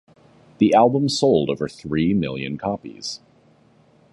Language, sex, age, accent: English, male, 30-39, United States English